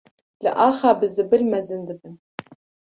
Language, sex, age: Kurdish, female, 19-29